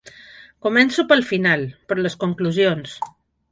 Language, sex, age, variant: Catalan, female, 40-49, Balear